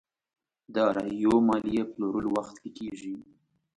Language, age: Pashto, 19-29